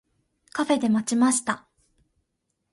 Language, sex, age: Japanese, female, 19-29